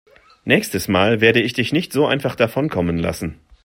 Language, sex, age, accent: German, male, 40-49, Deutschland Deutsch